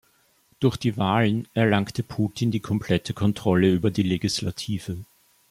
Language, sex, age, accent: German, male, 19-29, Österreichisches Deutsch